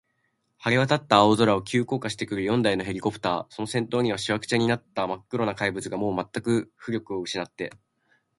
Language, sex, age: Japanese, male, 19-29